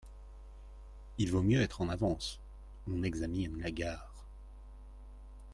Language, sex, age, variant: French, male, 40-49, Français de métropole